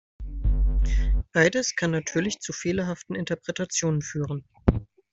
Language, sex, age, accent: German, male, 30-39, Deutschland Deutsch